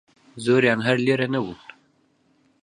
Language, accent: Central Kurdish, سۆرانی